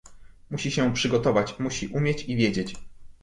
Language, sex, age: Polish, male, 30-39